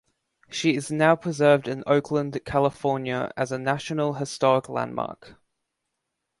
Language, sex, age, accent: English, male, under 19, Australian English